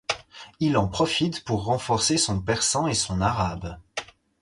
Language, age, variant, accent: French, 19-29, Français d'Europe, Français de Suisse